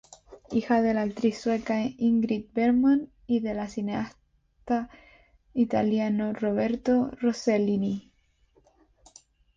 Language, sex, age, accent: Spanish, female, 19-29, España: Islas Canarias